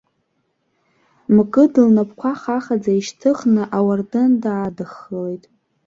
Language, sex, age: Abkhazian, female, under 19